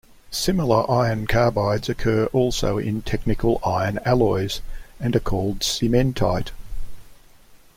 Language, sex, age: English, male, 60-69